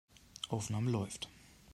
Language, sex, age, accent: German, male, 30-39, Deutschland Deutsch